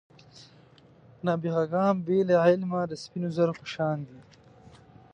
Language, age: Pashto, 19-29